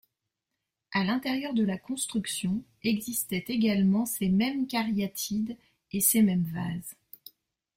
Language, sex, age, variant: French, female, 40-49, Français de métropole